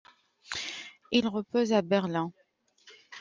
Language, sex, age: French, male, 40-49